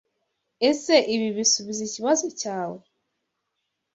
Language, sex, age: Kinyarwanda, female, 19-29